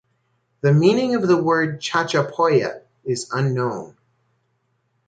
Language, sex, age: English, male, 40-49